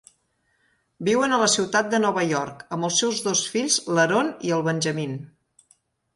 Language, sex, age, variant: Catalan, female, 40-49, Central